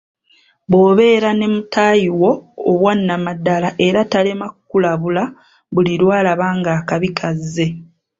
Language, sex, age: Ganda, female, 19-29